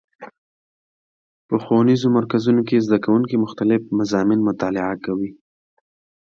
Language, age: Pashto, 19-29